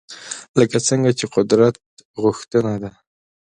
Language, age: Pashto, 19-29